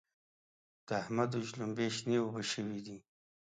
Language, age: Pashto, 30-39